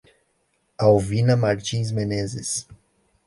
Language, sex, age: Portuguese, male, 19-29